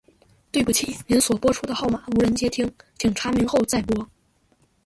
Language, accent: Chinese, 出生地：天津市; 普通话